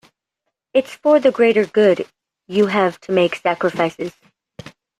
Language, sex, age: English, female, 40-49